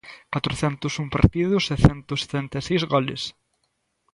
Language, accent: Galician, Atlántico (seseo e gheada)